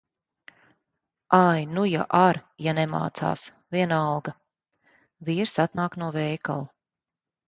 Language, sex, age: Latvian, female, 40-49